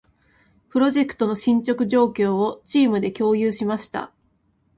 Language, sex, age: Japanese, female, 19-29